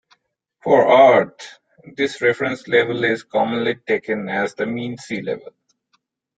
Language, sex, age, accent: English, male, 40-49, India and South Asia (India, Pakistan, Sri Lanka)